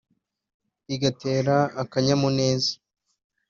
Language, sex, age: Kinyarwanda, male, 30-39